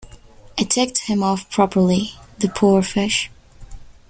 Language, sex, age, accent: English, female, under 19, England English